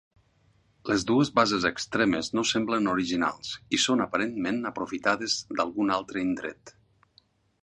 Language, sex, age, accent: Catalan, male, 50-59, valencià